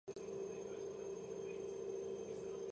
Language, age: Georgian, 19-29